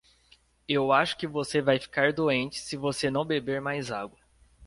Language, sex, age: Portuguese, male, 19-29